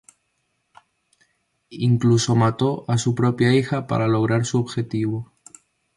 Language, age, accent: Spanish, 19-29, España: Islas Canarias